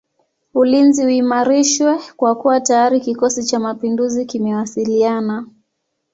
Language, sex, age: Swahili, female, 19-29